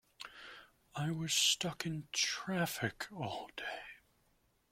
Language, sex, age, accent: English, male, 19-29, United States English